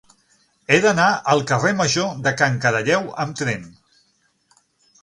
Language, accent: Catalan, central; septentrional